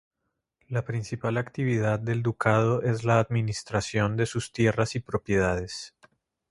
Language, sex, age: Spanish, male, 40-49